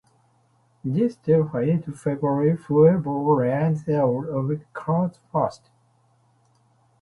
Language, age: English, 50-59